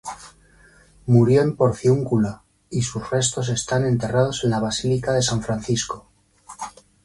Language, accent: Spanish, España: Centro-Sur peninsular (Madrid, Toledo, Castilla-La Mancha)